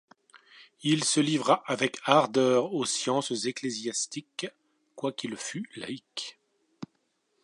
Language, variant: French, Français de métropole